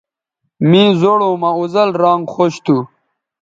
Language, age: Bateri, 19-29